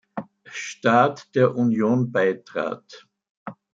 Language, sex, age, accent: German, male, 70-79, Österreichisches Deutsch